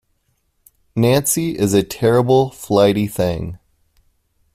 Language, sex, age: English, male, 30-39